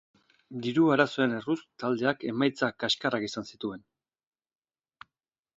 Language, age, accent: Basque, 50-59, Erdialdekoa edo Nafarra (Gipuzkoa, Nafarroa)